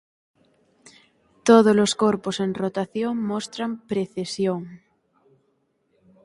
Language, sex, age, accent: Galician, female, 19-29, Atlántico (seseo e gheada)